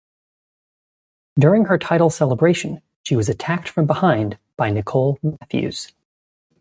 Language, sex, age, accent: English, male, 19-29, United States English